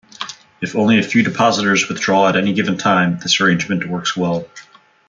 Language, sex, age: English, male, 40-49